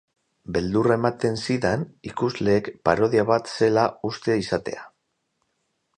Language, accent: Basque, Mendebalekoa (Araba, Bizkaia, Gipuzkoako mendebaleko herri batzuk)